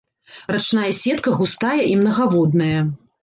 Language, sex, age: Belarusian, female, 40-49